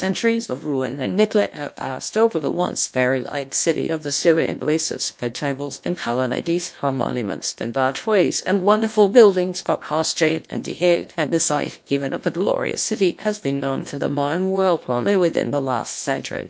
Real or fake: fake